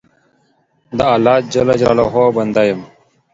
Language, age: Pashto, 19-29